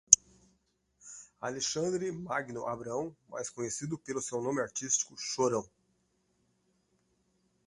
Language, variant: Portuguese, Portuguese (Brasil)